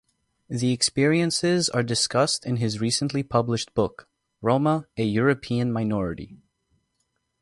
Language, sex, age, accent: English, male, 19-29, United States English